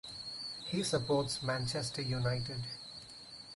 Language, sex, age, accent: English, male, 30-39, India and South Asia (India, Pakistan, Sri Lanka)